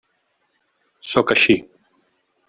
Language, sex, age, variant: Catalan, male, 40-49, Central